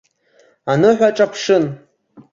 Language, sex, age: Abkhazian, male, under 19